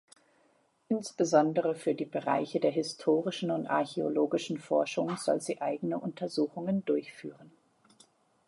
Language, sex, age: German, female, 30-39